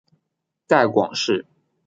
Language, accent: Chinese, 出生地：浙江省